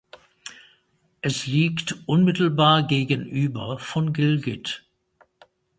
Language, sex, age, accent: German, male, 60-69, Deutschland Deutsch